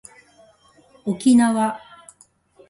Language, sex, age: Japanese, female, 60-69